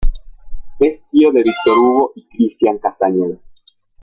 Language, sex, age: Spanish, female, 19-29